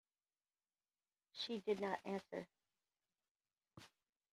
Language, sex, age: English, female, 40-49